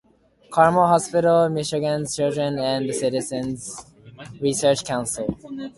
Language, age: English, under 19